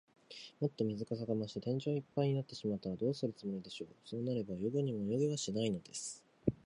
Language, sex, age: Japanese, male, 19-29